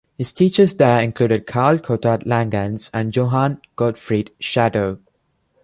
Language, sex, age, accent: English, male, 19-29, India and South Asia (India, Pakistan, Sri Lanka)